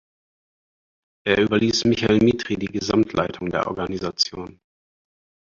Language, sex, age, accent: German, male, 30-39, Deutschland Deutsch